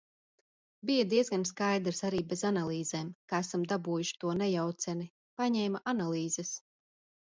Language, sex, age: Latvian, female, 40-49